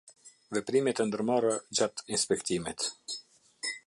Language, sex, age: Albanian, male, 50-59